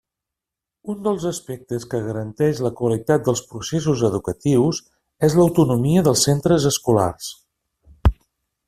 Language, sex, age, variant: Catalan, male, 50-59, Central